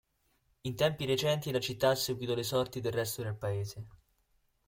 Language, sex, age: Italian, male, 19-29